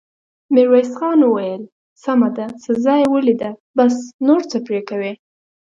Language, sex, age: Pashto, female, under 19